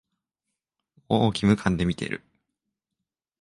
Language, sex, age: Japanese, male, 19-29